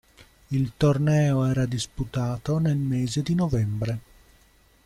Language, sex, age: Italian, male, 30-39